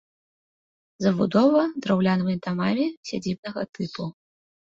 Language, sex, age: Belarusian, female, 19-29